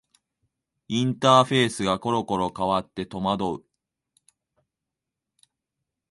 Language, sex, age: Japanese, male, 19-29